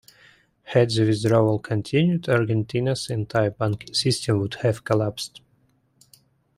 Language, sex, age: English, male, 19-29